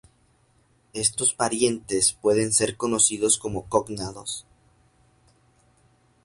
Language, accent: Spanish, Caribe: Cuba, Venezuela, Puerto Rico, República Dominicana, Panamá, Colombia caribeña, México caribeño, Costa del golfo de México